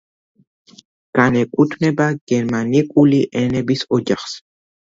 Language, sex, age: Georgian, male, under 19